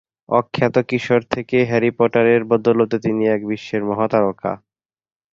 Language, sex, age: Bengali, male, 19-29